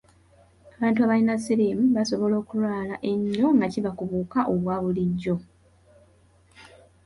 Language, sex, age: Ganda, female, 19-29